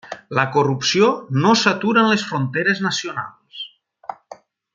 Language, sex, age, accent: Catalan, male, 40-49, valencià